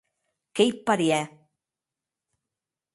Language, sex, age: Occitan, female, 60-69